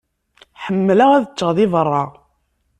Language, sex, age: Kabyle, female, 30-39